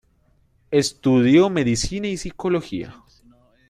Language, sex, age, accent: Spanish, male, 19-29, Caribe: Cuba, Venezuela, Puerto Rico, República Dominicana, Panamá, Colombia caribeña, México caribeño, Costa del golfo de México